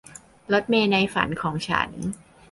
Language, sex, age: Thai, male, under 19